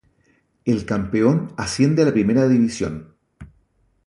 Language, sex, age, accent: Spanish, male, 40-49, Chileno: Chile, Cuyo